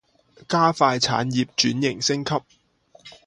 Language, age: Chinese, 30-39